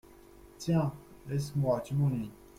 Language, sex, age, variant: French, male, 19-29, Français de métropole